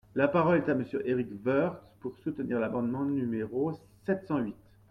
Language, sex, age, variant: French, male, 40-49, Français de métropole